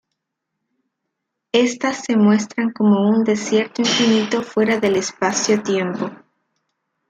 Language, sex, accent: Spanish, female, Andino-Pacífico: Colombia, Perú, Ecuador, oeste de Bolivia y Venezuela andina